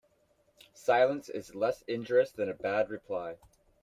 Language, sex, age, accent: English, male, 40-49, Canadian English